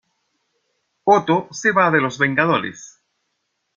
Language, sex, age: Spanish, male, 50-59